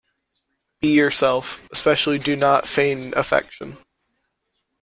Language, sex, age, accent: English, male, under 19, United States English